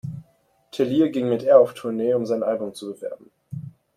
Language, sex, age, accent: German, male, 19-29, Deutschland Deutsch